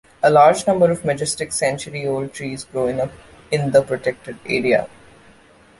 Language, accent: English, India and South Asia (India, Pakistan, Sri Lanka)